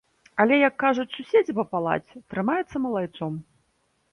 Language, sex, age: Belarusian, female, 30-39